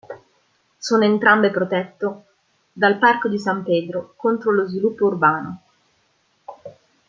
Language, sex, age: Italian, female, 19-29